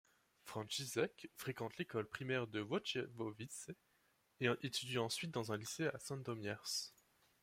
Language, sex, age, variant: French, male, 19-29, Français de métropole